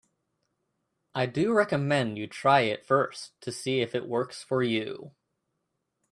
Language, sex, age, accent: English, male, 19-29, United States English